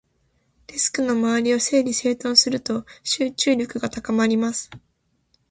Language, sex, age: Japanese, female, 19-29